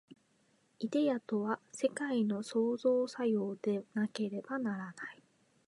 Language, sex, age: Japanese, female, 19-29